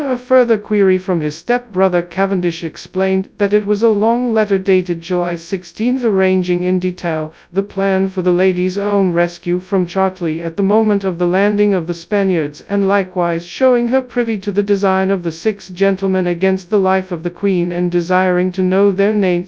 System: TTS, FastPitch